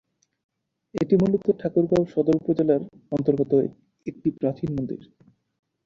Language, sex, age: Bengali, male, 19-29